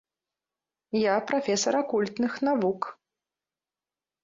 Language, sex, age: Belarusian, female, 30-39